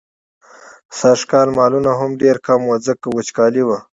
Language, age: Pashto, 30-39